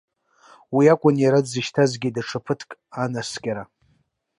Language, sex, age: Abkhazian, male, 19-29